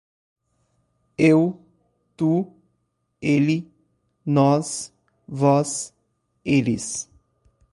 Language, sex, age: Portuguese, male, 40-49